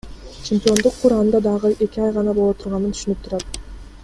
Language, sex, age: Kyrgyz, female, 19-29